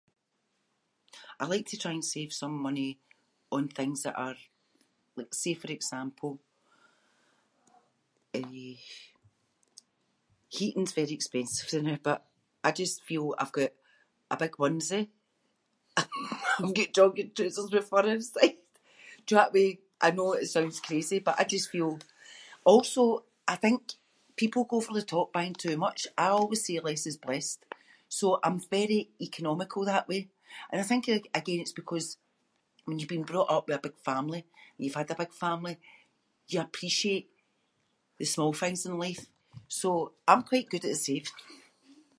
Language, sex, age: Scots, female, 60-69